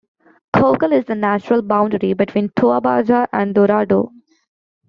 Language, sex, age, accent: English, female, 19-29, United States English